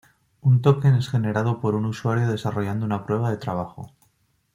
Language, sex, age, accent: Spanish, male, 40-49, España: Norte peninsular (Asturias, Castilla y León, Cantabria, País Vasco, Navarra, Aragón, La Rioja, Guadalajara, Cuenca)